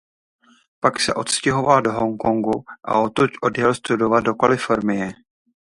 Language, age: Czech, 40-49